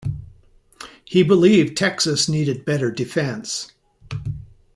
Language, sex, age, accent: English, male, 60-69, United States English